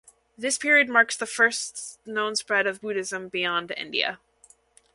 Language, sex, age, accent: English, female, 19-29, United States English